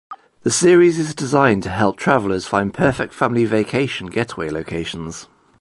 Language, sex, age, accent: English, male, 30-39, England English